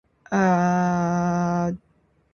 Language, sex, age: Indonesian, female, 19-29